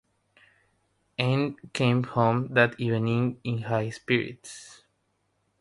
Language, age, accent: English, 19-29, United States English; India and South Asia (India, Pakistan, Sri Lanka)